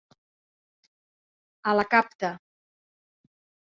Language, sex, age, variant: Catalan, female, 50-59, Central